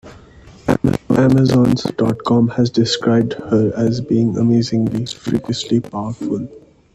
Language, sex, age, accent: English, male, 19-29, India and South Asia (India, Pakistan, Sri Lanka)